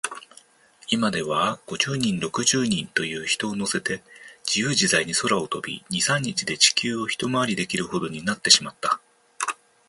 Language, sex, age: Japanese, male, 50-59